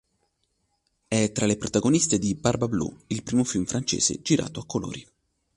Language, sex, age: Italian, male, 19-29